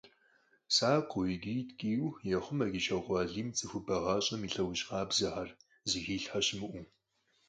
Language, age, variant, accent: Kabardian, 19-29, Адыгэбзэ (Къэбэрдей, Кирил, псоми зэдай), Джылэхъстэней (Gilahsteney)